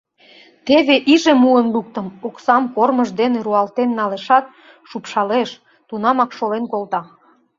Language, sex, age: Mari, female, 40-49